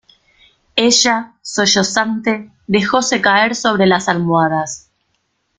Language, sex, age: Spanish, female, 30-39